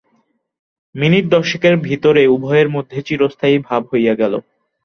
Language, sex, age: Bengali, male, under 19